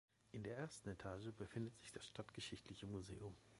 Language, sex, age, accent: German, male, 19-29, Deutschland Deutsch